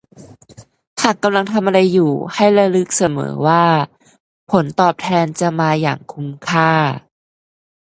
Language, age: Thai, 19-29